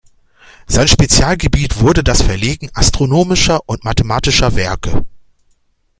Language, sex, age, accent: German, male, 40-49, Deutschland Deutsch